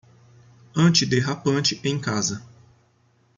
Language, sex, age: Portuguese, male, 19-29